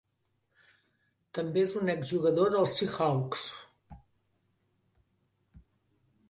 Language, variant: Catalan, Central